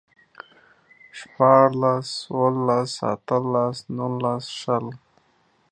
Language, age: Pashto, 30-39